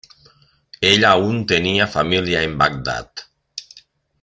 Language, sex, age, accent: Spanish, male, 50-59, España: Norte peninsular (Asturias, Castilla y León, Cantabria, País Vasco, Navarra, Aragón, La Rioja, Guadalajara, Cuenca)